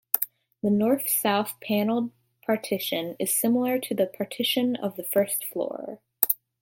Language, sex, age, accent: English, female, under 19, United States English